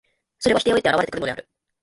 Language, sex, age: Japanese, female, 19-29